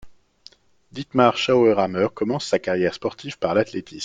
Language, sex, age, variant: French, male, 30-39, Français de métropole